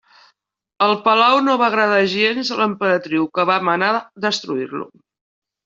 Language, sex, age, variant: Catalan, female, 60-69, Nord-Occidental